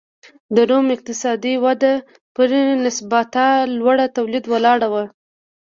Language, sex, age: Pashto, female, 19-29